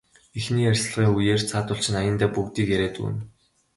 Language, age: Mongolian, 19-29